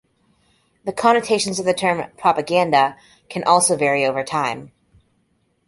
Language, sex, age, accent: English, female, 40-49, United States English